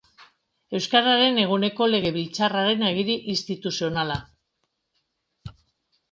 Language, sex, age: Basque, female, 50-59